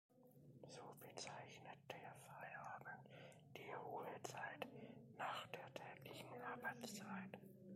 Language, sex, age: German, male, 19-29